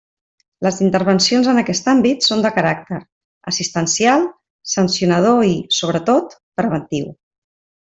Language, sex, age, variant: Catalan, female, 30-39, Central